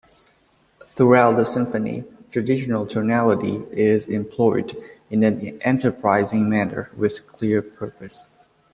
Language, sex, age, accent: English, male, 19-29, United States English